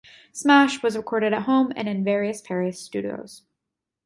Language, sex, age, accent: English, female, 19-29, United States English